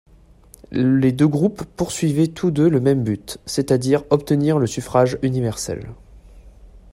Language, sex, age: French, male, 19-29